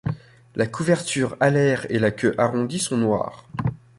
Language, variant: French, Français de métropole